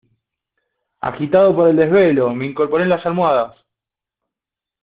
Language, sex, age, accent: Spanish, male, 40-49, Rioplatense: Argentina, Uruguay, este de Bolivia, Paraguay